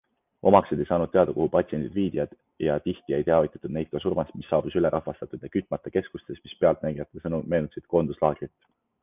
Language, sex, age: Estonian, male, 19-29